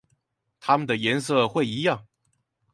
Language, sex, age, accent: Chinese, male, 19-29, 出生地：臺北市